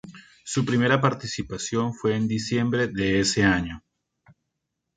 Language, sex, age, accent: Spanish, male, 30-39, Andino-Pacífico: Colombia, Perú, Ecuador, oeste de Bolivia y Venezuela andina